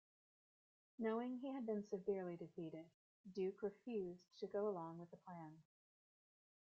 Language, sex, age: English, female, 40-49